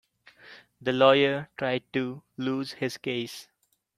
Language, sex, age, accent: English, male, 19-29, India and South Asia (India, Pakistan, Sri Lanka)